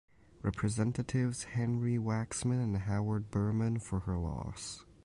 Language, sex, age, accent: English, male, under 19, Canadian English